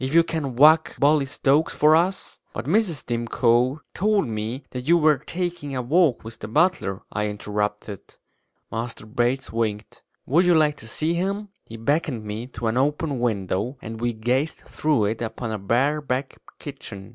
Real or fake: real